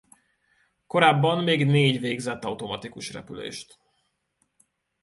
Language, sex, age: Hungarian, male, 30-39